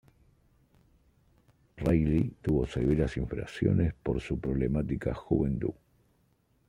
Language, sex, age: Spanish, male, 30-39